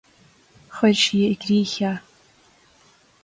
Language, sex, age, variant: Irish, female, 19-29, Gaeilge Chonnacht